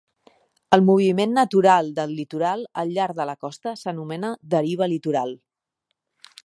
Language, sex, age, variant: Catalan, female, 30-39, Central